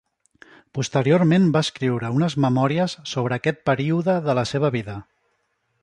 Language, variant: Catalan, Central